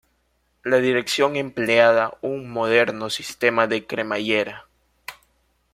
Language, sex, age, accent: Spanish, male, 19-29, América central